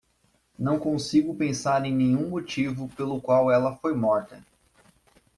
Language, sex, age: Portuguese, male, 19-29